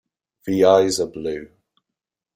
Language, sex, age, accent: English, male, 19-29, England English